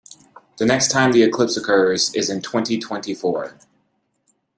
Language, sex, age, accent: English, male, 19-29, United States English